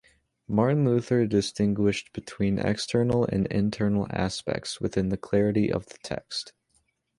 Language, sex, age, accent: English, male, under 19, United States English